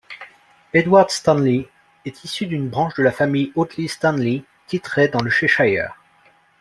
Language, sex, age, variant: French, male, 30-39, Français de métropole